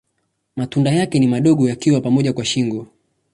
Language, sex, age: Swahili, male, 19-29